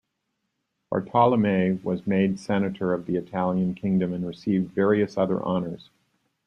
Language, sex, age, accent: English, male, 60-69, United States English